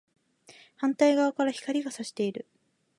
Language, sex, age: Japanese, female, 19-29